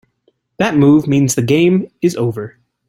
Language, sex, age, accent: English, male, 19-29, United States English